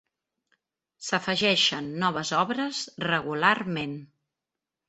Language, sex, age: Catalan, female, 30-39